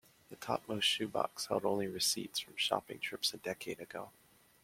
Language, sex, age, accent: English, male, 19-29, United States English